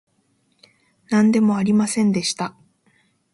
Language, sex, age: Japanese, female, 19-29